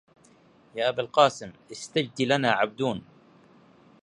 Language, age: Arabic, 30-39